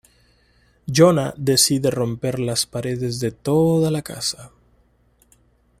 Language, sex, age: Spanish, male, 30-39